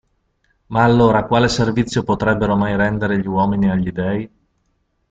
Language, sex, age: Italian, male, 40-49